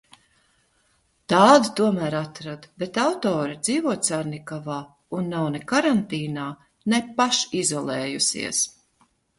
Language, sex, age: Latvian, female, 50-59